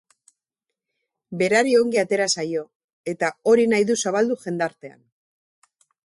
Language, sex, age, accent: Basque, female, 40-49, Mendebalekoa (Araba, Bizkaia, Gipuzkoako mendebaleko herri batzuk)